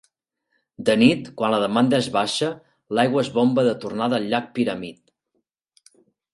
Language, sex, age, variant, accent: Catalan, male, 40-49, Central, Garrotxi